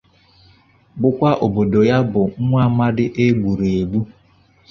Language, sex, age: Igbo, male, 30-39